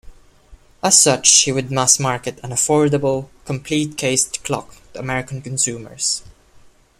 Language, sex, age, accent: English, male, 19-29, Filipino